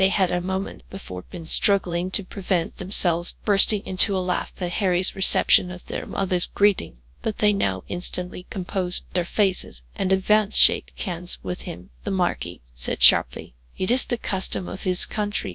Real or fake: fake